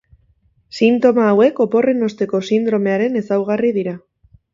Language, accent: Basque, Erdialdekoa edo Nafarra (Gipuzkoa, Nafarroa)